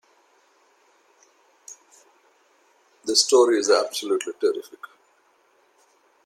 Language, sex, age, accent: English, male, 60-69, India and South Asia (India, Pakistan, Sri Lanka)